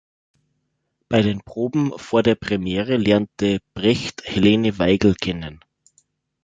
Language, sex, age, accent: German, male, 30-39, Österreichisches Deutsch